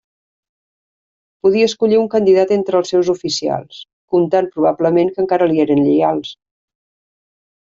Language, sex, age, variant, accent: Catalan, female, 50-59, Central, central